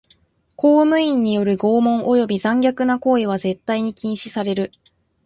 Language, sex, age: Japanese, female, 19-29